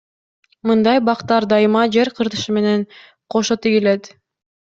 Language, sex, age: Kyrgyz, female, 19-29